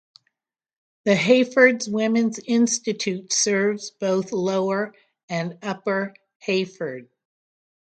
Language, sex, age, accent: English, female, 60-69, United States English